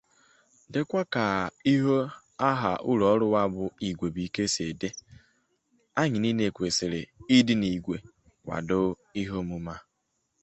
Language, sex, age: Igbo, male, 19-29